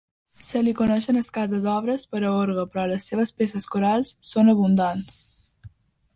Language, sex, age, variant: Catalan, female, under 19, Balear